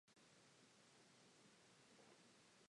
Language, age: English, 19-29